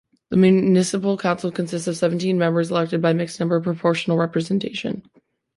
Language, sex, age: English, female, 19-29